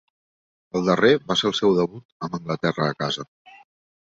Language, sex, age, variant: Catalan, male, 40-49, Central